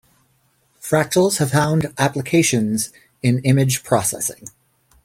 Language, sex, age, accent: English, male, 30-39, United States English